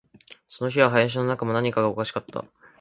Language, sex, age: Japanese, male, 19-29